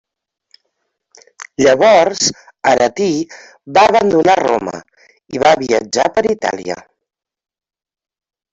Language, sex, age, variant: Catalan, female, 40-49, Central